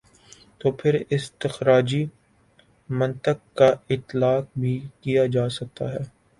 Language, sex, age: Urdu, male, 19-29